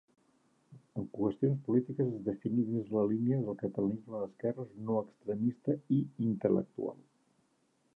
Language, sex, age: Catalan, male, 60-69